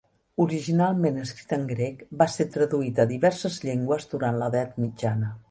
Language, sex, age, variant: Catalan, female, 60-69, Central